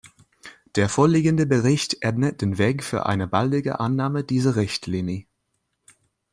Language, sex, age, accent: German, male, 19-29, Deutschland Deutsch